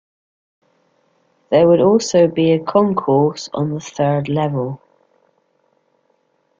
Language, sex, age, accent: English, female, 40-49, England English